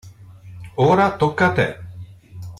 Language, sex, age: Italian, male, 50-59